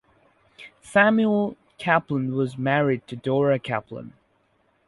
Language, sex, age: English, male, under 19